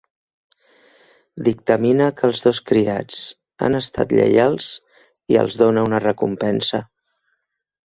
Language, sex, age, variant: Catalan, female, 50-59, Central